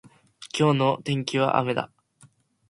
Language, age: Japanese, under 19